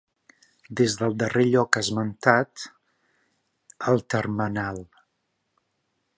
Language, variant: Catalan, Central